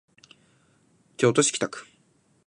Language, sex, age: Japanese, male, 19-29